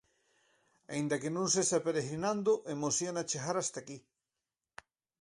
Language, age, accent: Galician, 50-59, Atlántico (seseo e gheada)